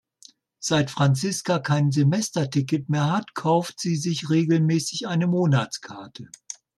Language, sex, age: German, male, 60-69